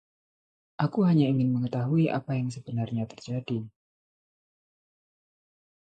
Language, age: Indonesian, 19-29